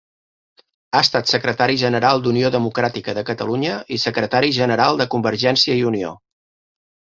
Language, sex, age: Catalan, male, 40-49